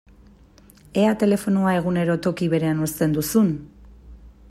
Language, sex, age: Basque, female, 30-39